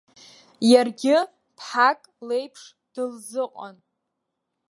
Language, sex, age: Abkhazian, female, under 19